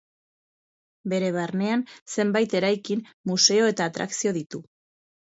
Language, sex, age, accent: Basque, female, 30-39, Erdialdekoa edo Nafarra (Gipuzkoa, Nafarroa)